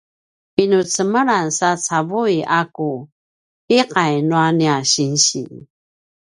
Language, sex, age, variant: Paiwan, female, 50-59, pinayuanan a kinaikacedasan (東排灣語)